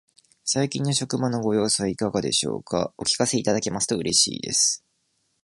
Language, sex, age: Japanese, male, 19-29